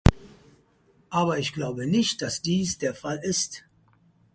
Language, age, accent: German, 50-59, Deutschland Deutsch